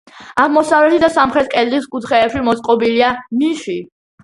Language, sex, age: Georgian, female, under 19